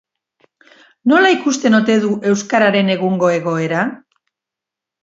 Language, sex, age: Basque, female, 60-69